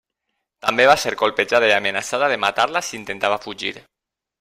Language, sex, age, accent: Catalan, male, 40-49, valencià